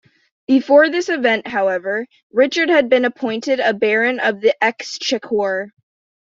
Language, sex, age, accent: English, female, under 19, United States English